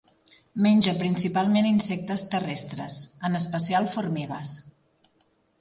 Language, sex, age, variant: Catalan, female, 40-49, Central